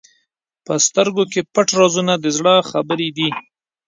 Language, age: Pashto, 30-39